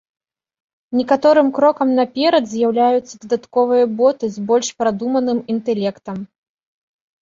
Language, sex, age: Belarusian, female, 19-29